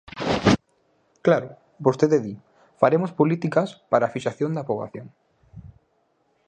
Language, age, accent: Galician, 19-29, Oriental (común en zona oriental)